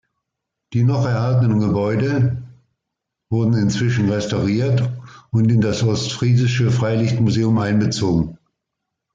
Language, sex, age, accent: German, male, 60-69, Deutschland Deutsch